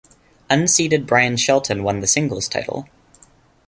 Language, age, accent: English, 19-29, Canadian English